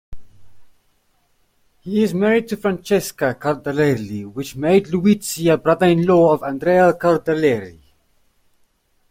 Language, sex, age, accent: English, male, 30-39, Southern African (South Africa, Zimbabwe, Namibia)